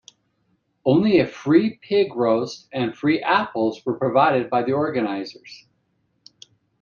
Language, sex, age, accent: English, male, 50-59, United States English